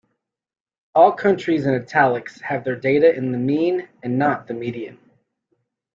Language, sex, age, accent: English, male, 30-39, United States English